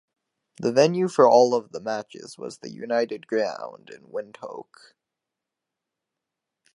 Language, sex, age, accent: English, male, under 19, United States English